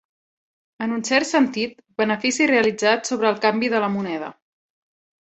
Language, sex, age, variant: Catalan, female, 30-39, Central